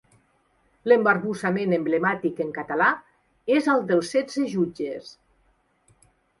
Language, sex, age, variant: Catalan, female, 50-59, Central